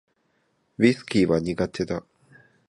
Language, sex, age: Japanese, male, 30-39